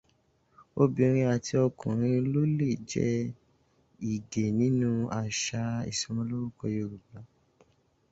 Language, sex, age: Yoruba, male, 19-29